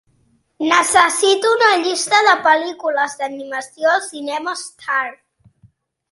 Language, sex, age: Catalan, female, under 19